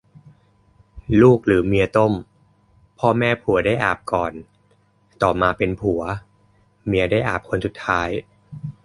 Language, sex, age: Thai, male, 30-39